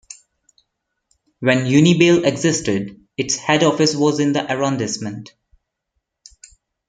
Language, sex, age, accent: English, male, 19-29, India and South Asia (India, Pakistan, Sri Lanka)